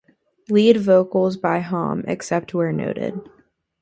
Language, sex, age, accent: English, female, under 19, United States English